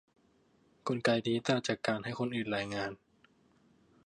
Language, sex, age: Thai, male, under 19